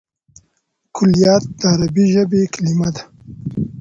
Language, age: Pashto, 19-29